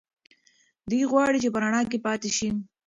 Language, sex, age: Pashto, female, 30-39